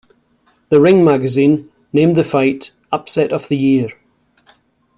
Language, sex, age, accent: English, male, 60-69, Scottish English